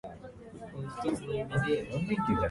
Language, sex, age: Japanese, male, 19-29